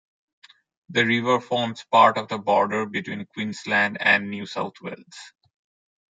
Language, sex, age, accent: English, male, 40-49, India and South Asia (India, Pakistan, Sri Lanka)